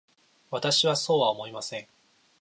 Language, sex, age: Japanese, male, 19-29